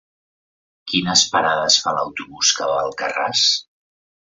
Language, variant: Catalan, Central